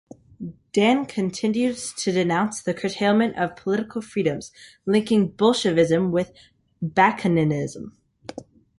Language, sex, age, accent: English, male, under 19, United States English